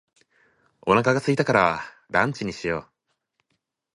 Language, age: Japanese, 19-29